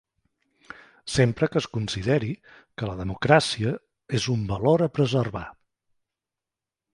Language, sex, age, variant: Catalan, male, 40-49, Central